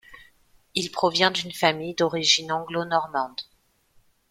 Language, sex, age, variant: French, female, 40-49, Français de métropole